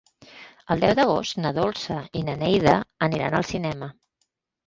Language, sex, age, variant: Catalan, female, 50-59, Central